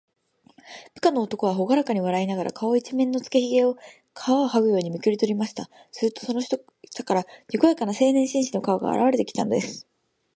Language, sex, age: Japanese, female, 19-29